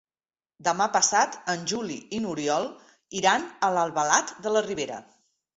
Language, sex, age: Catalan, female, 40-49